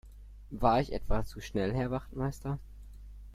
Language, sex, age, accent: German, male, 19-29, Deutschland Deutsch